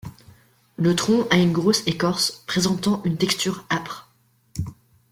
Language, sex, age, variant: French, female, 19-29, Français de métropole